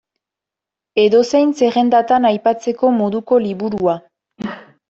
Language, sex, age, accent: Basque, female, 19-29, Nafar-lapurtarra edo Zuberotarra (Lapurdi, Nafarroa Beherea, Zuberoa)